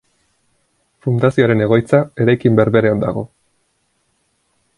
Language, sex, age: Basque, male, 19-29